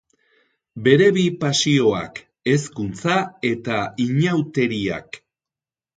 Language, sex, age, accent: Basque, male, 60-69, Erdialdekoa edo Nafarra (Gipuzkoa, Nafarroa)